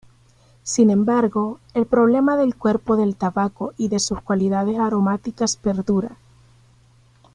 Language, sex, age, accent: Spanish, female, 30-39, América central